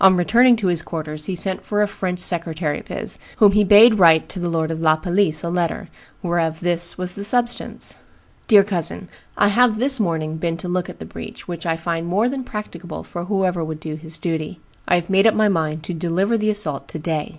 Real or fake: real